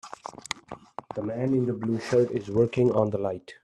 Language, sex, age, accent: English, male, 30-39, India and South Asia (India, Pakistan, Sri Lanka)